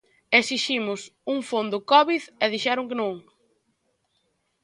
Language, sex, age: Galician, female, 19-29